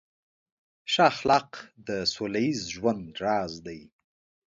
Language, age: Pashto, 50-59